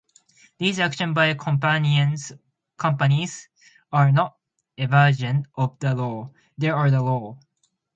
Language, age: English, 19-29